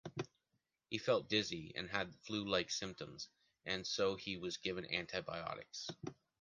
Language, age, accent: English, 30-39, Canadian English